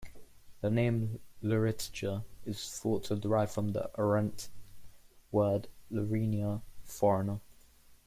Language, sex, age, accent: English, male, under 19, England English